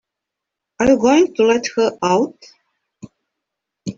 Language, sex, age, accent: English, female, 50-59, Australian English